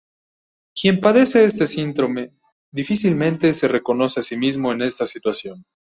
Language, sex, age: Spanish, male, 19-29